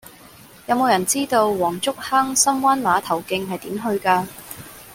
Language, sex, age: Cantonese, female, 19-29